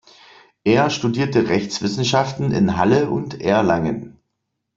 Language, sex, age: German, male, 40-49